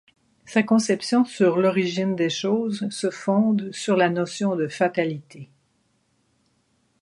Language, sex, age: French, female, 50-59